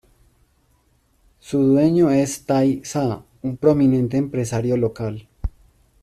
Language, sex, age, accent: Spanish, male, 30-39, Caribe: Cuba, Venezuela, Puerto Rico, República Dominicana, Panamá, Colombia caribeña, México caribeño, Costa del golfo de México